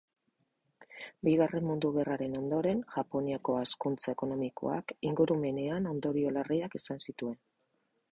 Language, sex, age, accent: Basque, female, 40-49, Mendebalekoa (Araba, Bizkaia, Gipuzkoako mendebaleko herri batzuk)